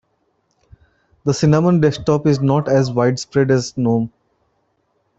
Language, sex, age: English, male, 30-39